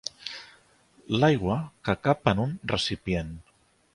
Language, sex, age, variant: Catalan, male, 40-49, Central